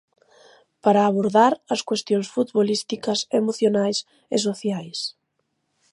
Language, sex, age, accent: Galician, female, 30-39, Central (gheada); Normativo (estándar)